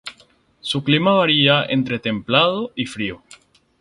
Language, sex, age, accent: Spanish, male, 19-29, Caribe: Cuba, Venezuela, Puerto Rico, República Dominicana, Panamá, Colombia caribeña, México caribeño, Costa del golfo de México